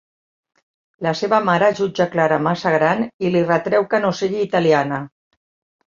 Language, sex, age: Catalan, female, 50-59